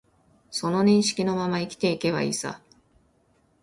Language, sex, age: Japanese, female, 19-29